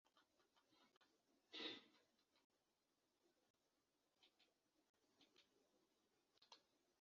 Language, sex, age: English, female, 40-49